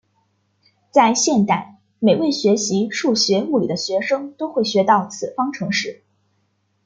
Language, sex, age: Chinese, female, 19-29